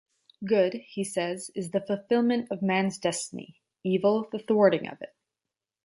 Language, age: English, under 19